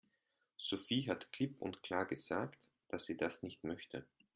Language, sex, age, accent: German, male, 30-39, Österreichisches Deutsch